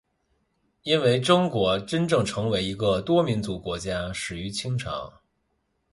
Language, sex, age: Chinese, male, 19-29